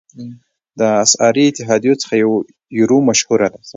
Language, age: Pashto, 19-29